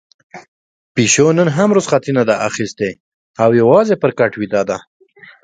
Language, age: Pashto, 19-29